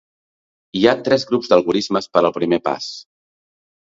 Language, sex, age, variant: Catalan, male, 40-49, Central